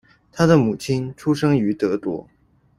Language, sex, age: Chinese, male, 19-29